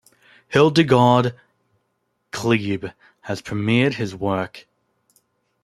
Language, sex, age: English, male, under 19